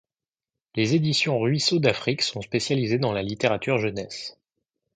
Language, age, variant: French, 19-29, Français de métropole